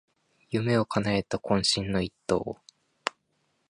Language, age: Japanese, under 19